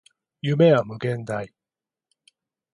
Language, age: Japanese, 50-59